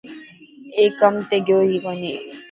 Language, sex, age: Dhatki, female, 19-29